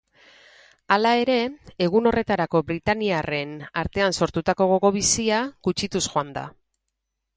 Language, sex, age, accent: Basque, female, 40-49, Mendebalekoa (Araba, Bizkaia, Gipuzkoako mendebaleko herri batzuk)